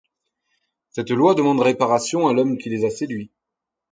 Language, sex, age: French, male, 30-39